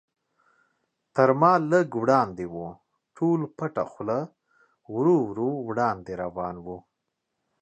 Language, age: Pashto, 30-39